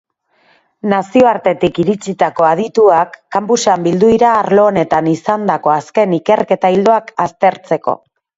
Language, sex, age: Basque, female, 30-39